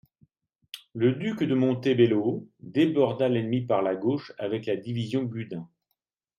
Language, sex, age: French, male, 50-59